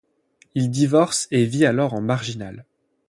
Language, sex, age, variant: French, male, 19-29, Français de métropole